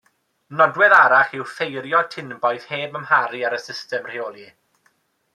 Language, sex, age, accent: Welsh, male, 19-29, Y Deyrnas Unedig Cymraeg